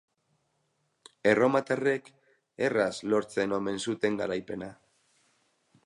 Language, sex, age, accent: Basque, male, 30-39, Mendebalekoa (Araba, Bizkaia, Gipuzkoako mendebaleko herri batzuk)